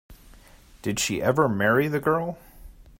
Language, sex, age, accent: English, male, 30-39, United States English